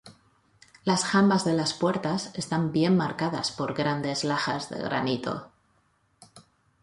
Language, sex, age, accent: Spanish, female, 40-49, España: Norte peninsular (Asturias, Castilla y León, Cantabria, País Vasco, Navarra, Aragón, La Rioja, Guadalajara, Cuenca)